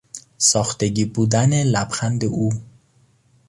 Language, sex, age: Persian, male, 19-29